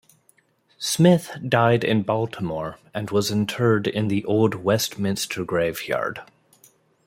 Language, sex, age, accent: English, male, 30-39, United States English